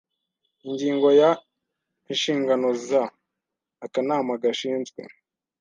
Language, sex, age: Kinyarwanda, male, 19-29